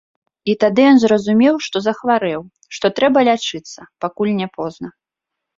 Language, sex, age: Belarusian, female, 30-39